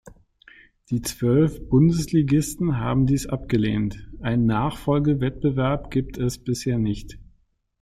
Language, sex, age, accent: German, male, 50-59, Deutschland Deutsch